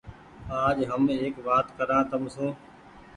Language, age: Goaria, 19-29